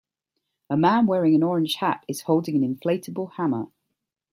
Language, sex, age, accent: English, female, 40-49, England English